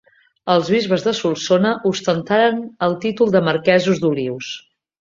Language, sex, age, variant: Catalan, female, 40-49, Central